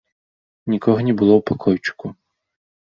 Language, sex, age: Belarusian, male, 19-29